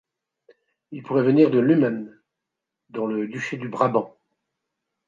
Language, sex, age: French, male, 60-69